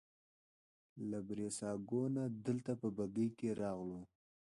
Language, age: Pashto, 19-29